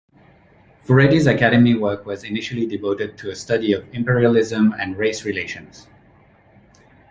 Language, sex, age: English, male, 19-29